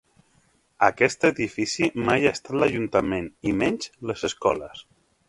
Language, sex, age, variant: Catalan, male, 40-49, Central